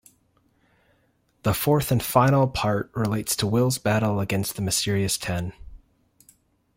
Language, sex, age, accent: English, male, 30-39, United States English